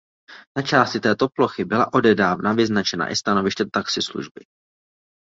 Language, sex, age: Czech, male, 19-29